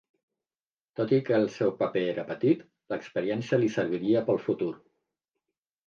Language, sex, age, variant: Catalan, male, 50-59, Central